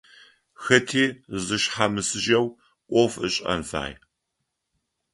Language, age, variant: Adyghe, 60-69, Адыгабзэ (Кирил, пстэумэ зэдыряе)